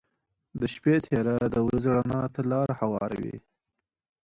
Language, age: Pashto, 19-29